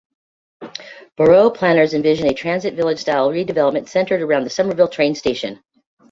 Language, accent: English, United States English